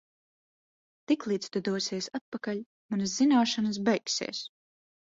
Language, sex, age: Latvian, female, 30-39